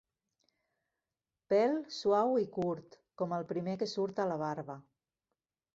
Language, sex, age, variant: Catalan, female, 50-59, Central